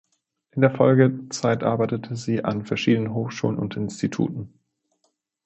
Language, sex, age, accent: German, male, 30-39, Deutschland Deutsch